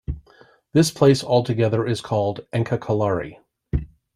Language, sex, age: English, male, 40-49